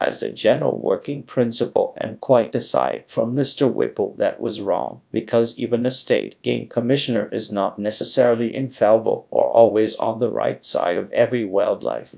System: TTS, GradTTS